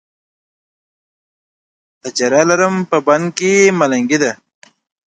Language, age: Pashto, 30-39